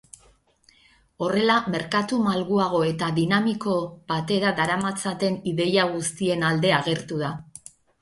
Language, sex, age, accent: Basque, female, 50-59, Erdialdekoa edo Nafarra (Gipuzkoa, Nafarroa)